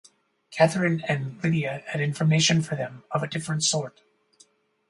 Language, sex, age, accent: English, male, 40-49, United States English